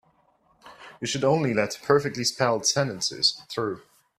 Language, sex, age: English, male, 19-29